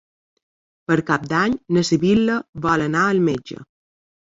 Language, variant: Catalan, Balear